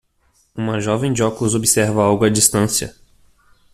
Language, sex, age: Portuguese, male, 19-29